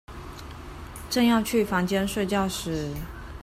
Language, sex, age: Chinese, female, 30-39